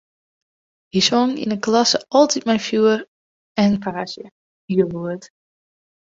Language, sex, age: Western Frisian, female, under 19